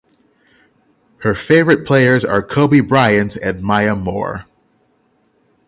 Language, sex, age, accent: English, male, 30-39, United States English; England English